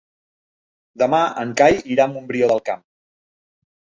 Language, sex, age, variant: Catalan, male, 40-49, Central